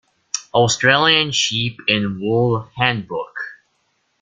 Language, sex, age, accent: English, male, under 19, United States English